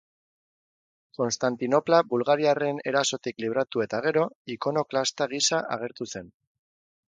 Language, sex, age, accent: Basque, male, 30-39, Erdialdekoa edo Nafarra (Gipuzkoa, Nafarroa)